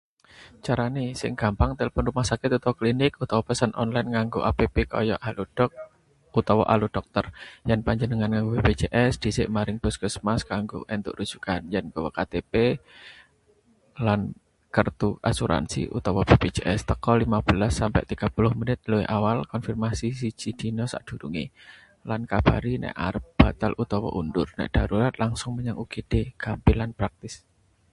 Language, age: Javanese, 30-39